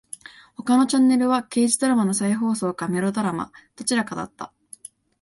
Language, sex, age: Japanese, female, under 19